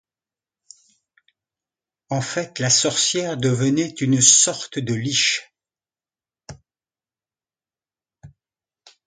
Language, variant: French, Français du nord de l'Afrique